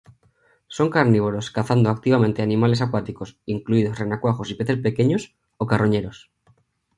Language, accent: Spanish, España: Centro-Sur peninsular (Madrid, Toledo, Castilla-La Mancha)